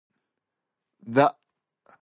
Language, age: English, 19-29